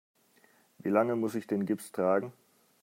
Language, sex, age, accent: German, male, 40-49, Deutschland Deutsch